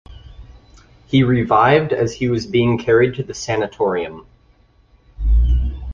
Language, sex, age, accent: English, male, 19-29, United States English